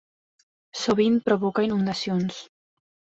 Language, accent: Catalan, valencià